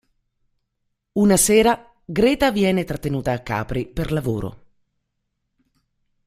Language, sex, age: Italian, female, 40-49